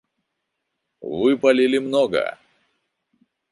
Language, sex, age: Russian, male, 30-39